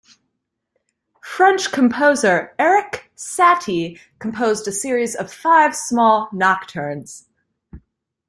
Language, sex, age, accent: English, female, 19-29, United States English